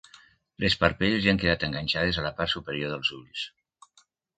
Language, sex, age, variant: Catalan, male, 60-69, Nord-Occidental